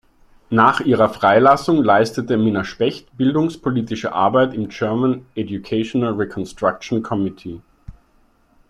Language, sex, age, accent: German, male, 30-39, Österreichisches Deutsch